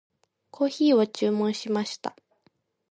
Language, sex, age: Japanese, female, 19-29